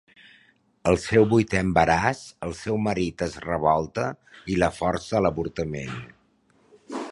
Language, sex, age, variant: Catalan, male, 40-49, Central